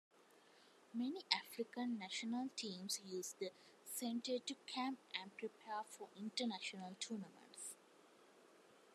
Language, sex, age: English, female, 19-29